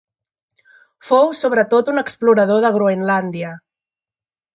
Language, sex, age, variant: Catalan, female, 40-49, Central